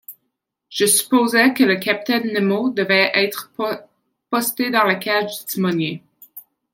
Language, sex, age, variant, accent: French, female, 19-29, Français d'Amérique du Nord, Français du Canada